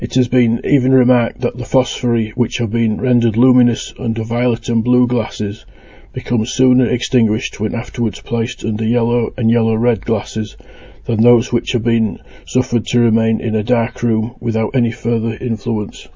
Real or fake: real